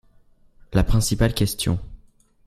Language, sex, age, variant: French, male, under 19, Français de métropole